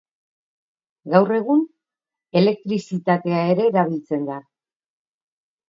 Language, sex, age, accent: Basque, female, 50-59, Mendebalekoa (Araba, Bizkaia, Gipuzkoako mendebaleko herri batzuk)